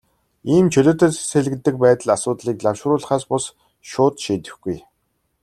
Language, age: Mongolian, 90+